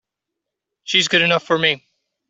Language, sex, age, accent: English, male, 30-39, United States English